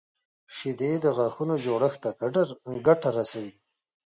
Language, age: Pashto, 30-39